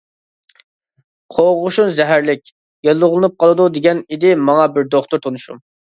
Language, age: Uyghur, 19-29